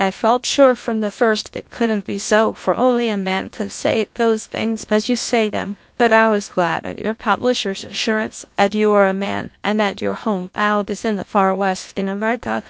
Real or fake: fake